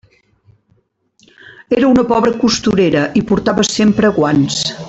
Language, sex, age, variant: Catalan, female, 50-59, Central